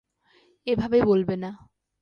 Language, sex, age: Bengali, female, 19-29